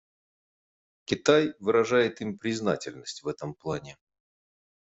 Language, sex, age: Russian, male, 40-49